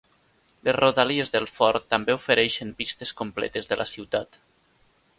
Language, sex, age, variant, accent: Catalan, male, under 19, Nord-Occidental, Tortosí